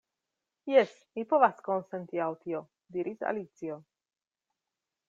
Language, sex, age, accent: Esperanto, female, 40-49, Internacia